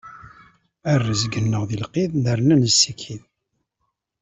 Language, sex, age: Kabyle, male, 50-59